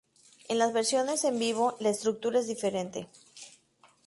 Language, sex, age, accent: Spanish, female, 30-39, México